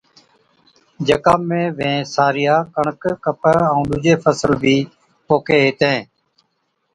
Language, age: Od, 40-49